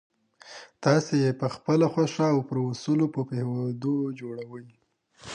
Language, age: Pashto, 19-29